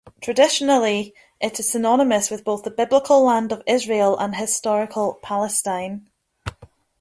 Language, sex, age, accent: English, female, 19-29, Scottish English